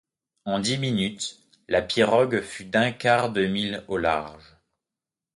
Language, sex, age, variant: French, male, 19-29, Français de métropole